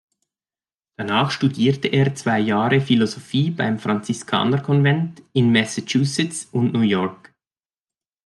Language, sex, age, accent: German, male, 30-39, Schweizerdeutsch